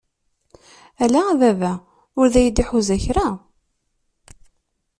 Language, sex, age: Kabyle, female, 30-39